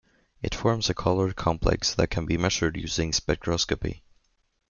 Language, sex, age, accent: English, male, 19-29, United States English